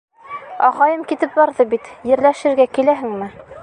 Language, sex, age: Bashkir, female, 30-39